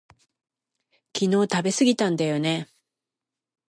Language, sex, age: Japanese, female, 60-69